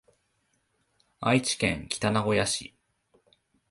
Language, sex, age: Japanese, male, 19-29